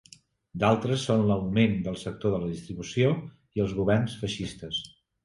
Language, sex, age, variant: Catalan, male, 50-59, Central